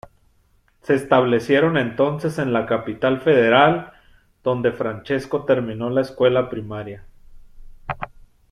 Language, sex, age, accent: Spanish, male, 40-49, México